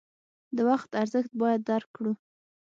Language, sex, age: Pashto, female, 19-29